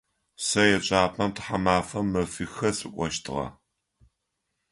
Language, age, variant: Adyghe, 50-59, Адыгабзэ (Кирил, пстэумэ зэдыряе)